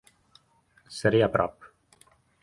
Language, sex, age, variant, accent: Catalan, male, 30-39, Central, tarragoní